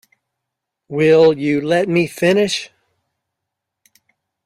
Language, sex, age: English, male, 50-59